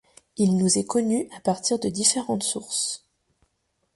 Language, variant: French, Français de métropole